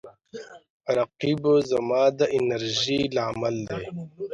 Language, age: Pashto, 19-29